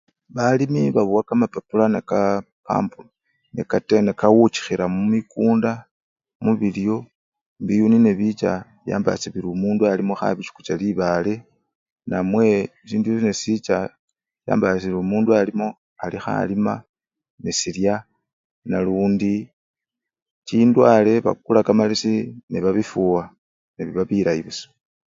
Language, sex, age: Luyia, male, 40-49